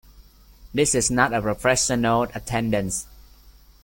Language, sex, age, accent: English, male, 19-29, United States English